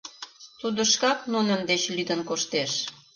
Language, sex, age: Mari, female, 40-49